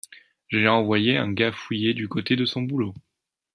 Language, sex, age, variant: French, male, 19-29, Français de métropole